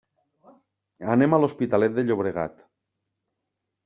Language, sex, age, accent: Catalan, male, 40-49, valencià